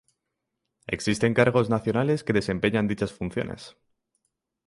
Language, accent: Spanish, España: Centro-Sur peninsular (Madrid, Toledo, Castilla-La Mancha)